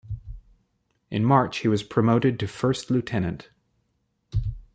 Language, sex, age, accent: English, male, 19-29, United States English